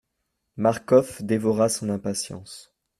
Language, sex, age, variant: French, male, 19-29, Français de métropole